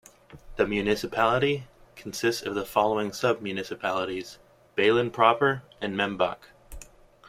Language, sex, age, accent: English, male, 19-29, United States English